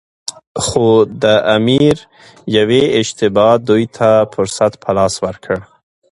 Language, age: Pashto, 30-39